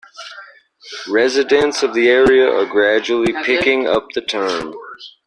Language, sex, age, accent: English, male, 30-39, United States English